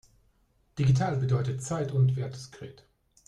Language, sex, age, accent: German, male, 30-39, Deutschland Deutsch